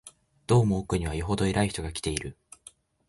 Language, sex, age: Japanese, male, under 19